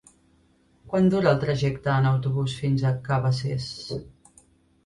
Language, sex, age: Catalan, female, 30-39